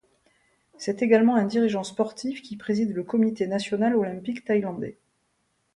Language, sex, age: French, female, 50-59